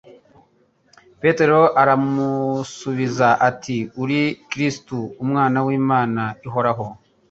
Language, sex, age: Kinyarwanda, male, 30-39